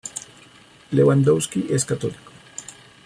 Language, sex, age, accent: Spanish, male, 30-39, Andino-Pacífico: Colombia, Perú, Ecuador, oeste de Bolivia y Venezuela andina